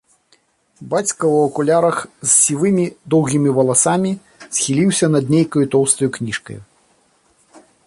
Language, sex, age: Belarusian, male, 40-49